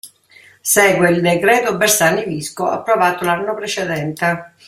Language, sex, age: Italian, female, 60-69